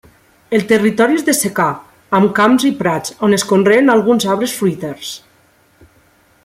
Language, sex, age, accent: Catalan, female, 30-39, valencià